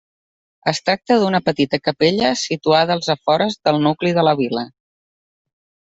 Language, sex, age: Catalan, female, 40-49